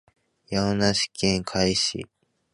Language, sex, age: Japanese, male, under 19